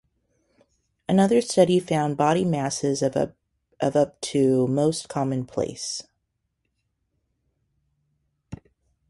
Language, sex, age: English, female, 40-49